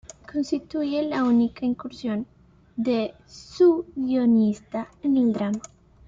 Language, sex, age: Spanish, female, under 19